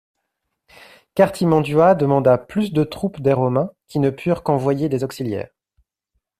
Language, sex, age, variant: French, male, 19-29, Français de métropole